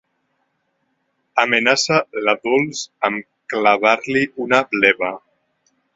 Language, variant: Catalan, Nord-Occidental